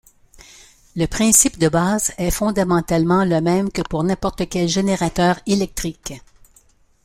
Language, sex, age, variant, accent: French, female, 70-79, Français d'Amérique du Nord, Français du Canada